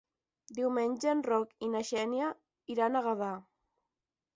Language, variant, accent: Catalan, Balear, balear